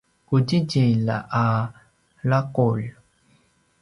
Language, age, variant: Paiwan, 30-39, pinayuanan a kinaikacedasan (東排灣語)